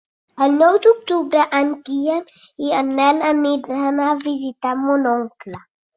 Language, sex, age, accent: Catalan, female, 40-49, Oriental